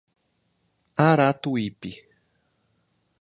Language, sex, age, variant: Portuguese, male, 30-39, Portuguese (Brasil)